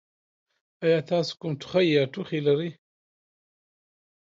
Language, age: Pashto, 40-49